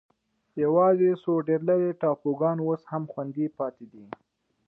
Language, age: Pashto, 19-29